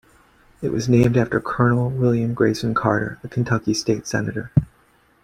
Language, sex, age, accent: English, male, 30-39, United States English